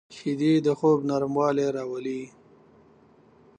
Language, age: Pashto, 30-39